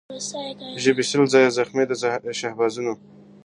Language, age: Pashto, 19-29